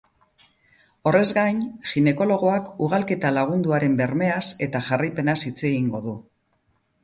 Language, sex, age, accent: Basque, female, 50-59, Mendebalekoa (Araba, Bizkaia, Gipuzkoako mendebaleko herri batzuk)